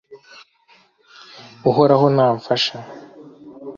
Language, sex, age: Kinyarwanda, male, 19-29